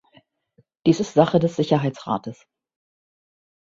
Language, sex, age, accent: German, female, 50-59, Deutschland Deutsch